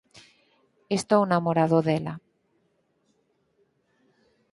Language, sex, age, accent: Galician, female, 50-59, Normativo (estándar)